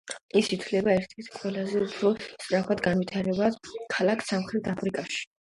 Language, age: Georgian, under 19